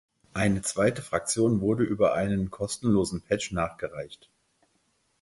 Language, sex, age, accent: German, male, 50-59, Deutschland Deutsch